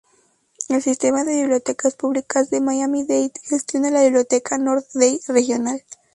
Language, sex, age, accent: Spanish, female, under 19, México